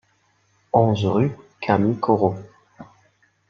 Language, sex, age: French, male, 19-29